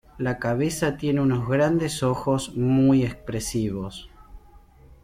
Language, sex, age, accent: Spanish, male, 40-49, Rioplatense: Argentina, Uruguay, este de Bolivia, Paraguay